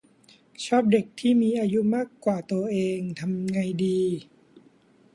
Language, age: Thai, 30-39